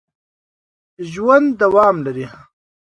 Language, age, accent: Pashto, 19-29, کندهارۍ لهجه